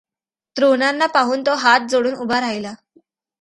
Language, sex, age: Marathi, female, under 19